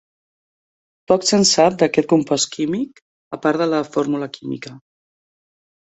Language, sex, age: Catalan, female, 60-69